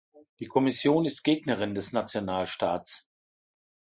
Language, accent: German, Deutschland Deutsch